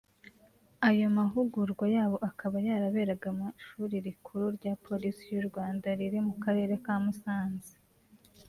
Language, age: Kinyarwanda, 19-29